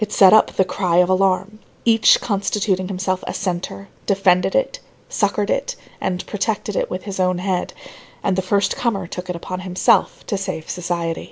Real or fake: real